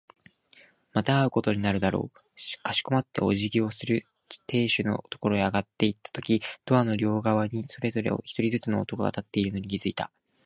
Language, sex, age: Japanese, male, 19-29